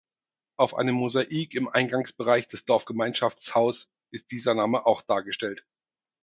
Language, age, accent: German, 40-49, Deutschland Deutsch